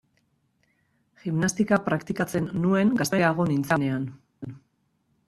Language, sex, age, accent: Basque, female, 40-49, Mendebalekoa (Araba, Bizkaia, Gipuzkoako mendebaleko herri batzuk)